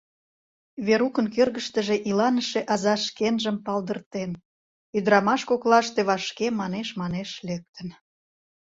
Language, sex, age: Mari, female, 30-39